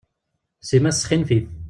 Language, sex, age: Kabyle, male, 19-29